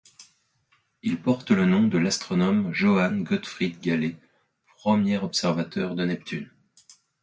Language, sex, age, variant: French, male, 30-39, Français de métropole